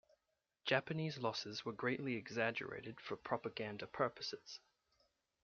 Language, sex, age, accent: English, male, under 19, Australian English